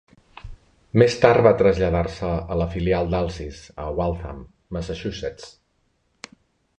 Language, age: Catalan, 40-49